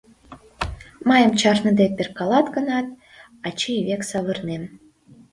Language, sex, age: Mari, female, under 19